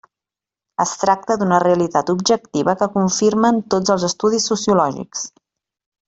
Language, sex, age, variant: Catalan, female, 30-39, Central